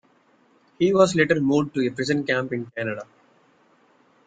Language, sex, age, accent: English, male, 19-29, India and South Asia (India, Pakistan, Sri Lanka)